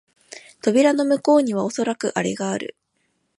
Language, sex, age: Japanese, female, 19-29